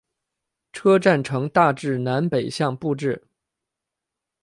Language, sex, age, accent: Chinese, male, 30-39, 出生地：北京市